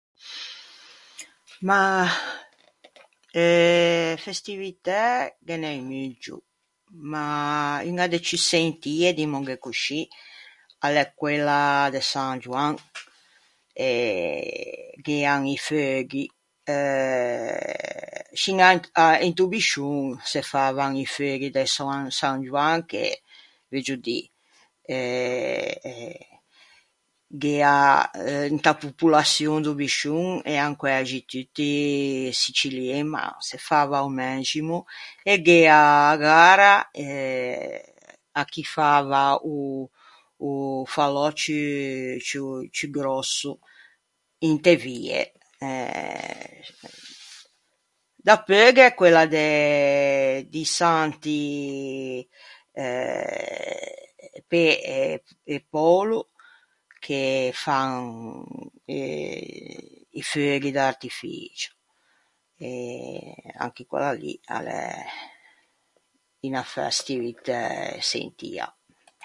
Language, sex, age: Ligurian, female, 60-69